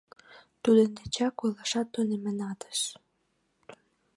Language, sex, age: Mari, female, 19-29